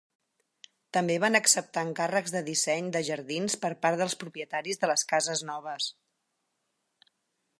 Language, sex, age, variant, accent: Catalan, female, 50-59, Central, central